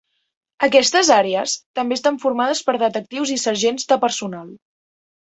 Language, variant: Catalan, Central